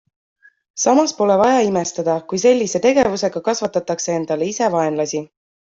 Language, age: Estonian, 19-29